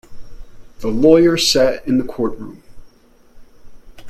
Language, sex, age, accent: English, male, 40-49, United States English